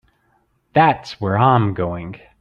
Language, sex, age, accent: English, male, 30-39, United States English